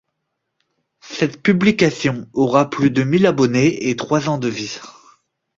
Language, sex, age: French, male, 30-39